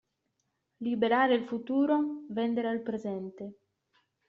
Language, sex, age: Italian, female, 19-29